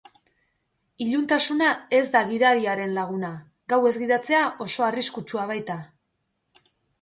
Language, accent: Basque, Erdialdekoa edo Nafarra (Gipuzkoa, Nafarroa)